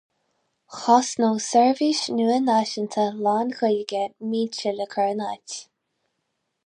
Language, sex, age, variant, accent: Irish, female, 19-29, Gaeilge Uladh, Cainteoir líofa, ní ó dhúchas